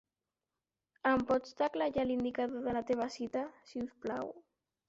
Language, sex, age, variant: Catalan, male, under 19, Central